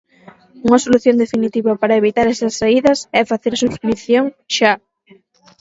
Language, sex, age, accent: Galician, female, 19-29, Atlántico (seseo e gheada)